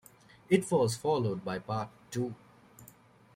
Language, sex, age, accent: English, male, 19-29, United States English